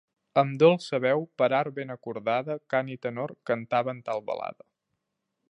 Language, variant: Catalan, Central